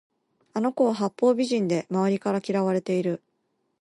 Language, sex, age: Japanese, female, 40-49